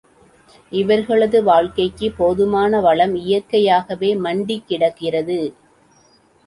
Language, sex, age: Tamil, female, 40-49